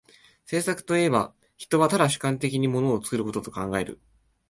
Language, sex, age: Japanese, male, 19-29